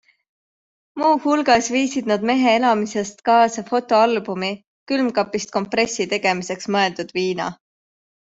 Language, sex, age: Estonian, female, 19-29